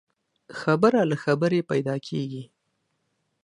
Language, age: Pashto, 19-29